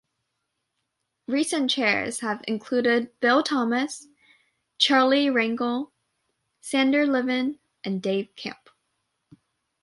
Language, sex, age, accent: English, male, 19-29, United States English